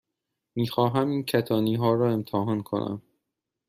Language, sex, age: Persian, male, 30-39